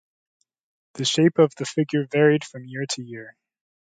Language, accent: English, United States English